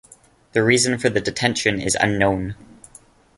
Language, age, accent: English, 19-29, Canadian English